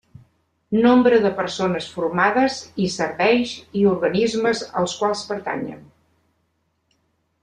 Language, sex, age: Catalan, female, 70-79